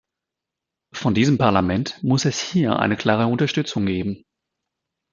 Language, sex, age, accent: German, male, 30-39, Deutschland Deutsch